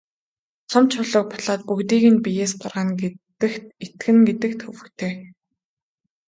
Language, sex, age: Mongolian, female, 19-29